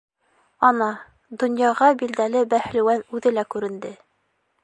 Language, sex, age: Bashkir, female, 30-39